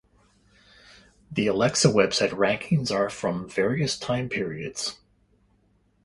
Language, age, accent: English, 60-69, Canadian English